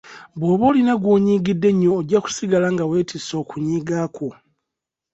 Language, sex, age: Ganda, male, 30-39